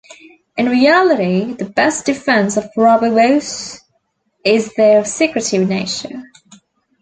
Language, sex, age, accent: English, female, 19-29, Australian English